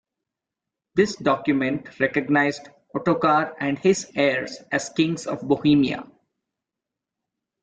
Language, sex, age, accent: English, male, 19-29, India and South Asia (India, Pakistan, Sri Lanka)